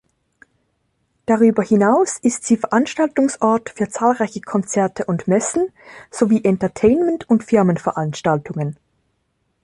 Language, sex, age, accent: German, female, 19-29, Schweizerdeutsch